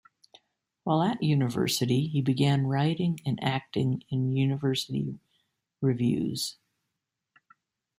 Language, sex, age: English, female, 60-69